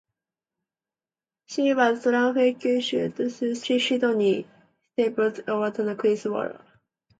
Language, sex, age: English, female, 19-29